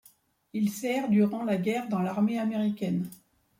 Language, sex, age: French, female, 50-59